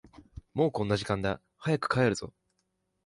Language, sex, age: Japanese, male, 19-29